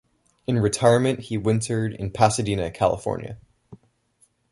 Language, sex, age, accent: English, male, under 19, United States English